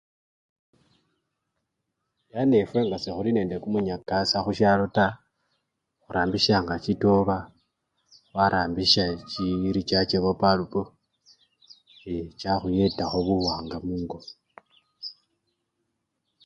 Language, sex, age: Luyia, male, 19-29